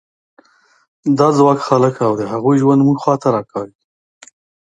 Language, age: Pashto, 30-39